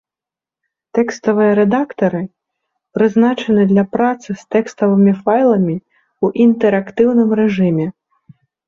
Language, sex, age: Belarusian, female, 19-29